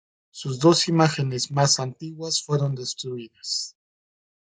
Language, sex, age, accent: Spanish, male, 40-49, México